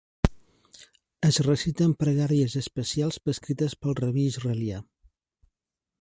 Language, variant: Catalan, Central